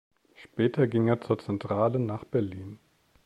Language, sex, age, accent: German, male, 30-39, Deutschland Deutsch